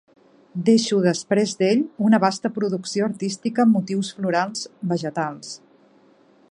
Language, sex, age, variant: Catalan, female, 40-49, Central